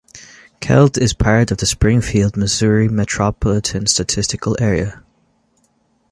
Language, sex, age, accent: English, male, 19-29, Irish English